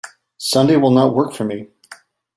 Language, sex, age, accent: English, male, 50-59, United States English